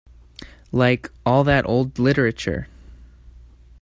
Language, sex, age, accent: English, male, 19-29, United States English